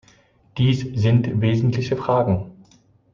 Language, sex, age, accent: German, male, 30-39, Deutschland Deutsch